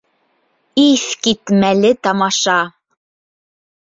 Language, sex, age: Bashkir, female, 19-29